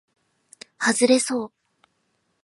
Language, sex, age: Japanese, female, 19-29